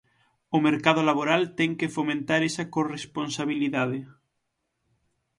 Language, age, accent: Galician, 19-29, Normativo (estándar)